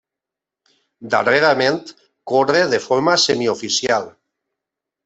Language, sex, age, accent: Catalan, male, 50-59, valencià